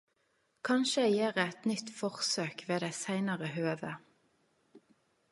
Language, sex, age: Norwegian Nynorsk, female, 30-39